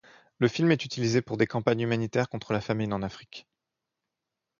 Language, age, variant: French, 19-29, Français de métropole